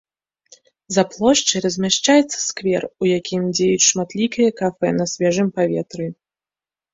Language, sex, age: Belarusian, female, 19-29